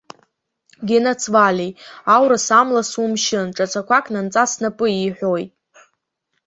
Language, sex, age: Abkhazian, female, under 19